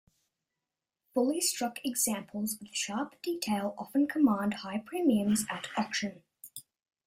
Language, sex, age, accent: English, male, under 19, Australian English